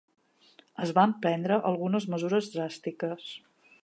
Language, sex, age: Catalan, female, 40-49